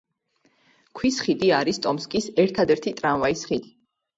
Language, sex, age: Georgian, female, 30-39